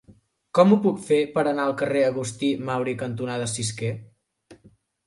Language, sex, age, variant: Catalan, male, under 19, Central